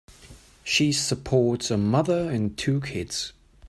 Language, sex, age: English, male, 19-29